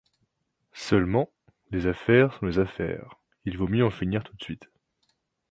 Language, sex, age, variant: French, male, 19-29, Français de métropole